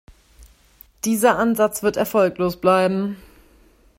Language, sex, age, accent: German, female, 19-29, Deutschland Deutsch